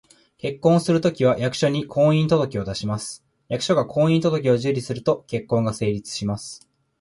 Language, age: Japanese, 19-29